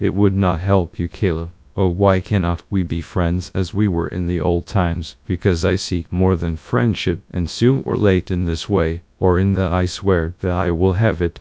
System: TTS, GradTTS